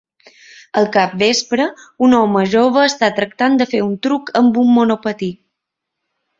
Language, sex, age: Catalan, female, 30-39